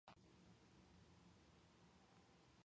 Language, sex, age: English, female, 19-29